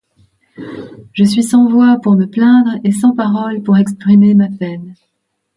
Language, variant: French, Français de métropole